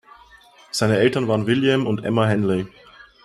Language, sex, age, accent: German, male, 19-29, Österreichisches Deutsch